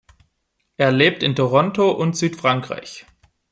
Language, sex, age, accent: German, male, 19-29, Deutschland Deutsch